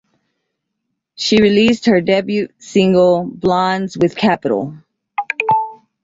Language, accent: English, United States English